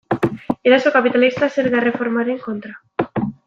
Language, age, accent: Basque, under 19, Mendebalekoa (Araba, Bizkaia, Gipuzkoako mendebaleko herri batzuk)